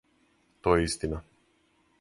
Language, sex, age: Serbian, male, 50-59